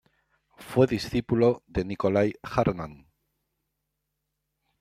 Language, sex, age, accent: Spanish, male, 60-69, España: Centro-Sur peninsular (Madrid, Toledo, Castilla-La Mancha)